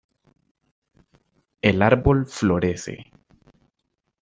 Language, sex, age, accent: Spanish, male, under 19, América central